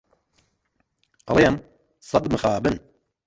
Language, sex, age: Central Kurdish, male, 30-39